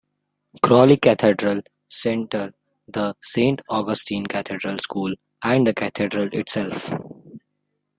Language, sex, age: English, male, 19-29